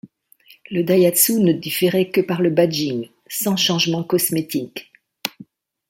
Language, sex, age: French, female, 60-69